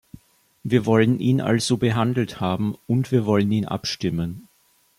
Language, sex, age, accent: German, male, 19-29, Österreichisches Deutsch